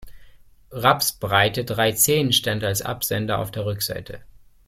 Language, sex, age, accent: German, male, 19-29, Deutschland Deutsch